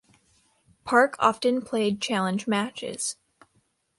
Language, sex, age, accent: English, female, under 19, United States English